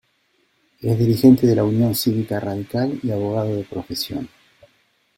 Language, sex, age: Spanish, male, 50-59